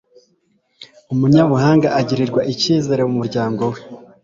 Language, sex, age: Kinyarwanda, male, 19-29